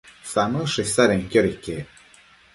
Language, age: Matsés, 19-29